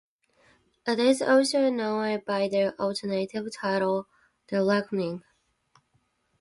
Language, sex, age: English, female, 19-29